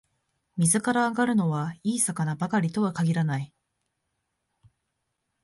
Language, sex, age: Japanese, female, 19-29